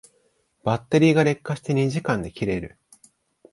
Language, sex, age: Japanese, male, 19-29